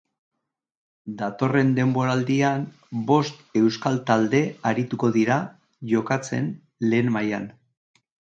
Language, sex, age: Basque, male, 60-69